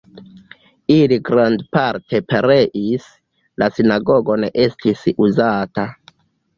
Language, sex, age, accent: Esperanto, male, 19-29, Internacia